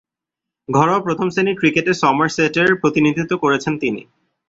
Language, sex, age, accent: Bengali, male, 19-29, Bangladeshi